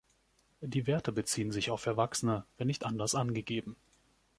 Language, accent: German, Deutschland Deutsch